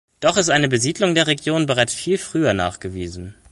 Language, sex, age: German, male, 19-29